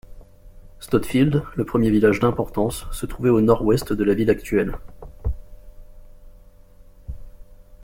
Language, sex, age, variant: French, male, 30-39, Français de métropole